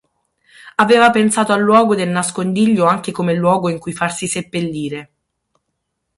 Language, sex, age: Italian, male, 30-39